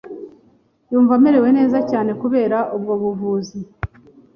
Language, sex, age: Kinyarwanda, female, 40-49